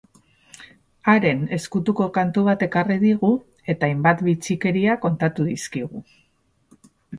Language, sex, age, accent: Basque, female, 40-49, Mendebalekoa (Araba, Bizkaia, Gipuzkoako mendebaleko herri batzuk)